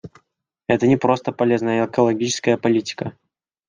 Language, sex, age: Russian, male, 19-29